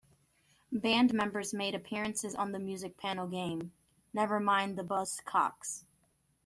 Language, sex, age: English, female, 19-29